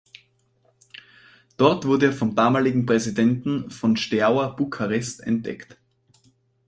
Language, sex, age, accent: German, male, 19-29, Österreichisches Deutsch